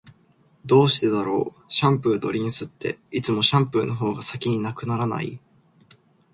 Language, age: Japanese, 19-29